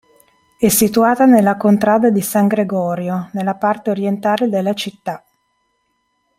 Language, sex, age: Italian, female, 40-49